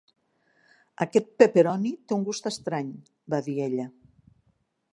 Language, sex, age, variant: Catalan, female, 60-69, Nord-Occidental